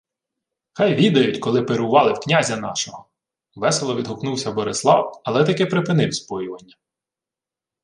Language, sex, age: Ukrainian, male, 30-39